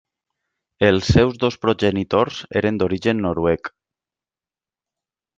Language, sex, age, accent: Catalan, male, 30-39, valencià